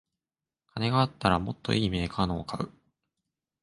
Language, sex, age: Japanese, male, 19-29